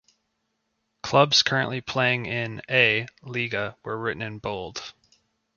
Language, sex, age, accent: English, male, 30-39, United States English